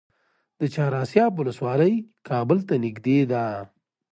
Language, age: Pashto, 40-49